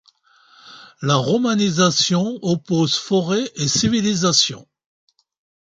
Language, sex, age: French, male, 60-69